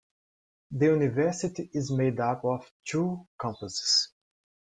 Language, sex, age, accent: English, male, 30-39, United States English